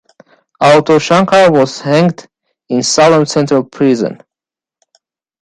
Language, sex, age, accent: English, male, 19-29, United States English